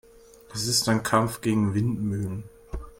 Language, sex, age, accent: German, male, 30-39, Deutschland Deutsch